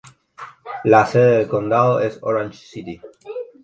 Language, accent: Spanish, Caribe: Cuba, Venezuela, Puerto Rico, República Dominicana, Panamá, Colombia caribeña, México caribeño, Costa del golfo de México